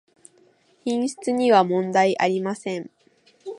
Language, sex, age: Japanese, female, under 19